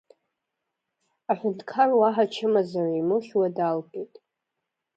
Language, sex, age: Abkhazian, female, under 19